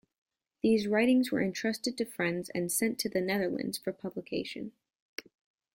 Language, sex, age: English, female, under 19